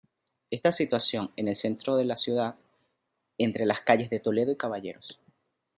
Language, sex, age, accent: Spanish, male, 30-39, Andino-Pacífico: Colombia, Perú, Ecuador, oeste de Bolivia y Venezuela andina